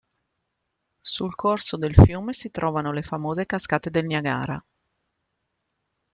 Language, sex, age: Italian, female, 40-49